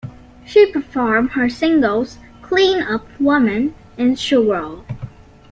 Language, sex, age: English, female, under 19